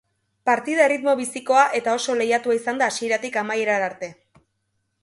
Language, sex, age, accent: Basque, female, 19-29, Erdialdekoa edo Nafarra (Gipuzkoa, Nafarroa)